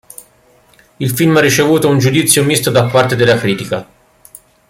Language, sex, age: Italian, male, 40-49